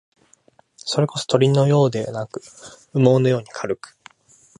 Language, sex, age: Japanese, male, 19-29